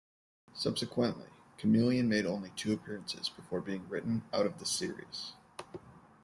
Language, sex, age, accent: English, male, 19-29, United States English